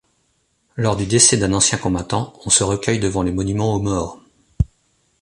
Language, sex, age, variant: French, male, 40-49, Français de métropole